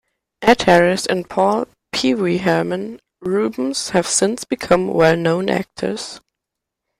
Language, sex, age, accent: English, male, under 19, United States English